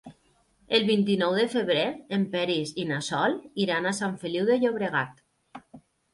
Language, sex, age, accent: Catalan, female, 30-39, valencià